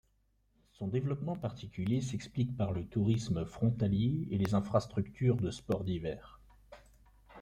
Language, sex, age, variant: French, male, 30-39, Français de métropole